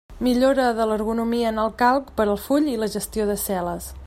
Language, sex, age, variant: Catalan, female, 30-39, Central